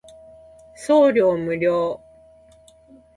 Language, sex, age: Japanese, female, 40-49